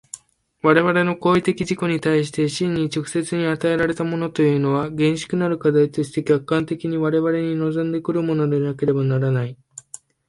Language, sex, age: Japanese, male, 19-29